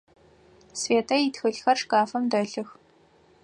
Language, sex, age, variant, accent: Adyghe, female, 19-29, Адыгабзэ (Кирил, пстэумэ зэдыряе), Бжъэдыгъу (Bjeduğ)